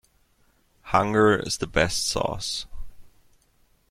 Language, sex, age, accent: English, male, 19-29, United States English